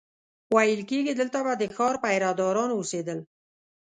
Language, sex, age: Pashto, female, 50-59